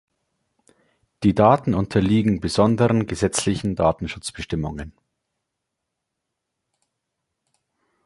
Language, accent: German, Deutschland Deutsch